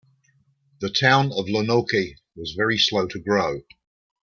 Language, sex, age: English, male, 60-69